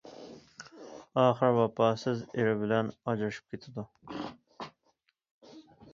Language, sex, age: Uyghur, female, 30-39